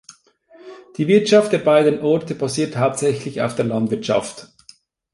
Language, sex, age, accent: German, male, 30-39, Schweizerdeutsch